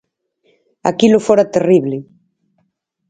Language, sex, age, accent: Galician, female, 40-49, Central (gheada)